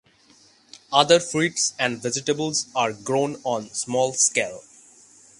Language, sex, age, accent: English, male, under 19, India and South Asia (India, Pakistan, Sri Lanka)